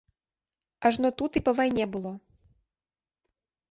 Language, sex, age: Belarusian, female, 19-29